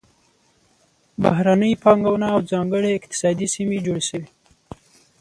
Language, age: Pashto, 19-29